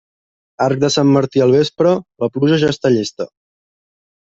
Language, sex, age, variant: Catalan, male, 19-29, Central